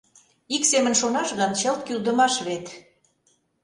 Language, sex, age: Mari, female, 50-59